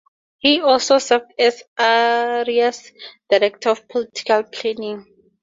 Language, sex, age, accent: English, female, 19-29, Southern African (South Africa, Zimbabwe, Namibia)